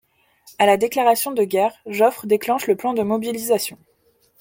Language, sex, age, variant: French, female, 19-29, Français de métropole